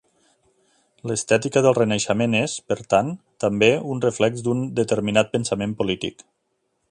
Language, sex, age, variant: Catalan, male, 40-49, Nord-Occidental